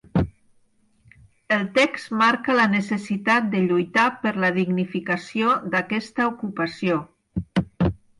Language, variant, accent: Catalan, Nord-Occidental, nord-occidental